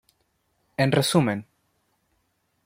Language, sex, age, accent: Spanish, male, 19-29, Chileno: Chile, Cuyo